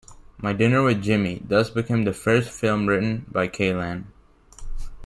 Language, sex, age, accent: English, male, under 19, United States English